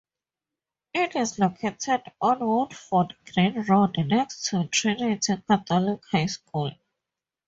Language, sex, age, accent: English, female, 19-29, Southern African (South Africa, Zimbabwe, Namibia)